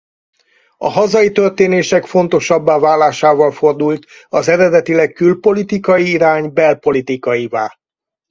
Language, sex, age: Hungarian, male, 60-69